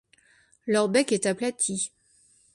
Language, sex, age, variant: French, female, 40-49, Français de métropole